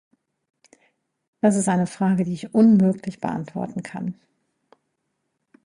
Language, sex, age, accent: German, female, 50-59, Deutschland Deutsch